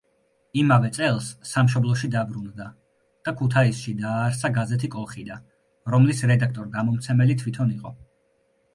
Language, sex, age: Georgian, male, 19-29